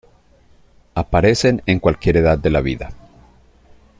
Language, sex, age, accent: Spanish, male, 40-49, Caribe: Cuba, Venezuela, Puerto Rico, República Dominicana, Panamá, Colombia caribeña, México caribeño, Costa del golfo de México